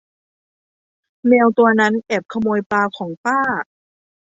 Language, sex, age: Thai, female, 19-29